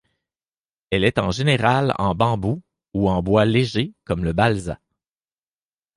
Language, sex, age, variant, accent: French, male, 30-39, Français d'Amérique du Nord, Français du Canada